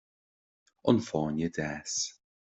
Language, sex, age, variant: Irish, male, 19-29, Gaeilge Chonnacht